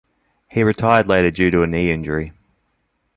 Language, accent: English, Australian English